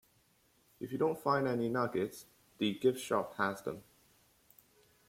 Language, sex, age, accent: English, male, under 19, England English